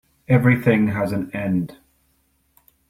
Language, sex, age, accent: English, male, 19-29, United States English